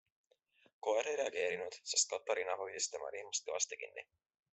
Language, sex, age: Estonian, male, 19-29